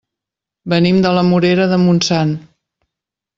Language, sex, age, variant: Catalan, female, 50-59, Central